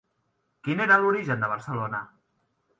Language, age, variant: Catalan, 19-29, Central